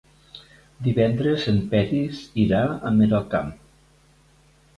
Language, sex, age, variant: Catalan, male, 60-69, Nord-Occidental